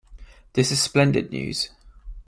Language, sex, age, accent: English, male, 19-29, England English